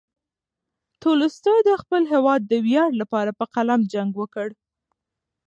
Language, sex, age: Pashto, female, under 19